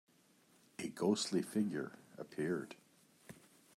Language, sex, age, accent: English, male, 60-69, Canadian English